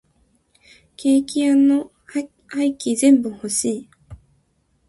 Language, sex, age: Japanese, female, 19-29